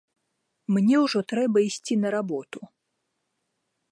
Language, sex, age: Belarusian, female, 19-29